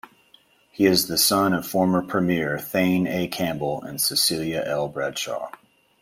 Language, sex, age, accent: English, male, 40-49, United States English